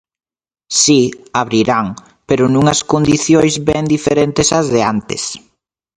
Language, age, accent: Galician, 19-29, Oriental (común en zona oriental)